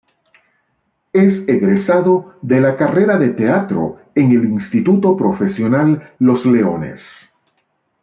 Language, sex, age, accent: Spanish, male, 50-59, América central